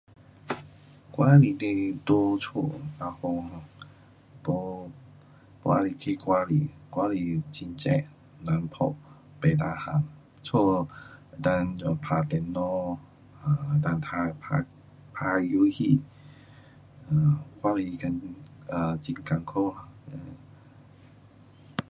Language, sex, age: Pu-Xian Chinese, male, 40-49